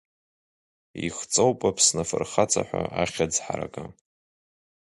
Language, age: Abkhazian, 19-29